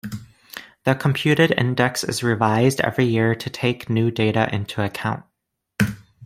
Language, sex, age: English, male, under 19